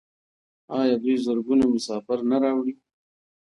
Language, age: Pashto, 30-39